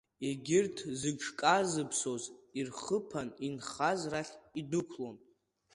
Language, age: Abkhazian, under 19